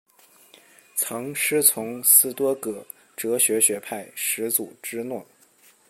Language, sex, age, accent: Chinese, male, 19-29, 出生地：河北省